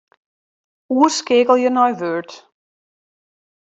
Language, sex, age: Western Frisian, female, 40-49